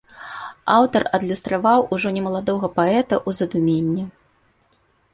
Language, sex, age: Belarusian, female, 30-39